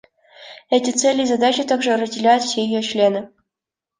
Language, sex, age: Russian, female, 19-29